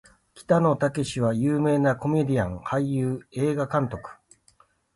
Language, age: Japanese, 40-49